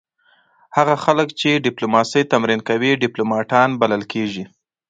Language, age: Pashto, 19-29